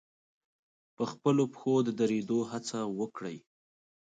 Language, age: Pashto, 19-29